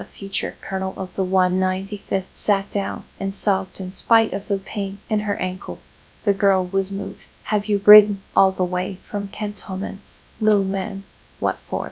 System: TTS, GradTTS